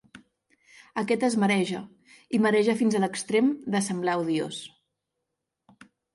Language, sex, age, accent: Catalan, female, 19-29, central; nord-occidental